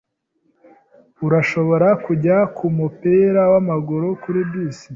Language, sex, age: Kinyarwanda, male, 19-29